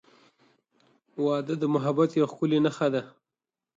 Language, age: Pashto, 30-39